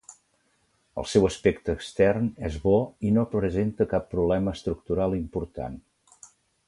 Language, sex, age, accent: Catalan, male, 60-69, Oriental